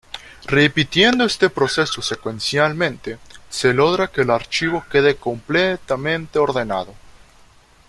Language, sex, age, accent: Spanish, male, 19-29, México